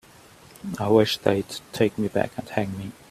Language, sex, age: English, male, 40-49